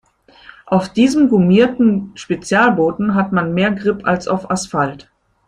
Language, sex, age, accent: German, female, 50-59, Deutschland Deutsch